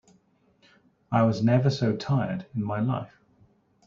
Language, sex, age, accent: English, male, 40-49, England English